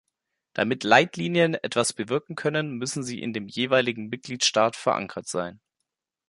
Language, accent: German, Deutschland Deutsch